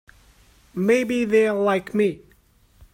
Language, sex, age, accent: English, male, 40-49, England English